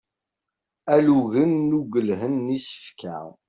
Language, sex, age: Kabyle, male, 30-39